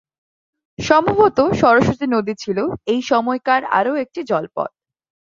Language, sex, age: Bengali, female, 19-29